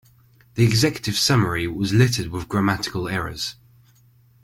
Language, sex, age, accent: English, male, 19-29, England English